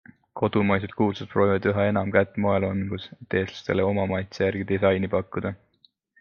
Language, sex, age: Estonian, male, 19-29